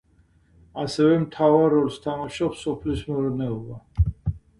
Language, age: Georgian, 60-69